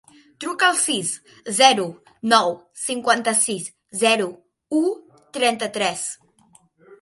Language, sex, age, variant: Catalan, female, under 19, Central